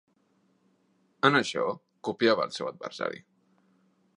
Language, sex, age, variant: Catalan, male, 19-29, Central